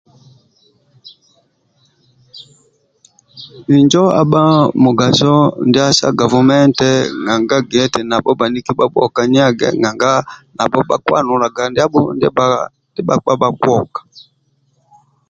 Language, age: Amba (Uganda), 50-59